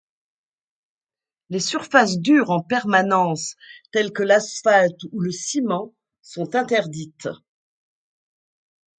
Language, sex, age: French, female, 60-69